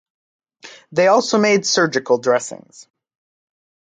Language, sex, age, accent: English, male, under 19, United States English